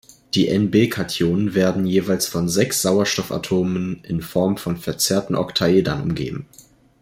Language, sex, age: German, male, under 19